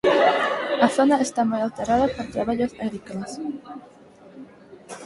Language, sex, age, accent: Galician, female, 19-29, Neofalante